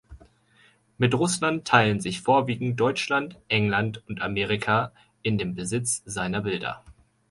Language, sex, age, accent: German, male, 19-29, Deutschland Deutsch